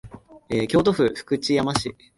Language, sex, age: Japanese, male, 19-29